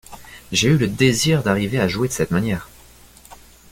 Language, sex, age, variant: French, male, 19-29, Français de métropole